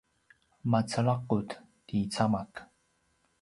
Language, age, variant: Paiwan, 30-39, pinayuanan a kinaikacedasan (東排灣語)